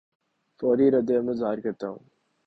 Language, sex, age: Urdu, male, 19-29